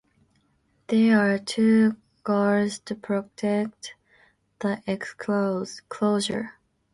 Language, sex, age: English, female, under 19